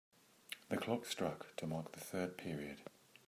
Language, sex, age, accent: English, male, 50-59, England English